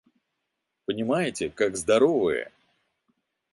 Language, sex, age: Russian, male, 30-39